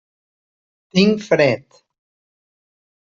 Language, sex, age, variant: Catalan, male, 19-29, Central